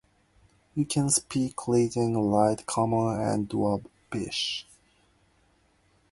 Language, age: English, 19-29